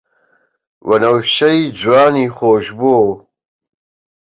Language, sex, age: Central Kurdish, male, 19-29